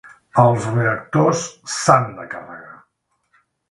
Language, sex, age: Catalan, male, 50-59